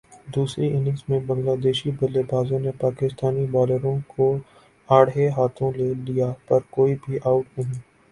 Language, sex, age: Urdu, male, 19-29